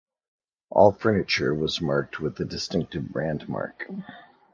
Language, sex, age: English, male, 70-79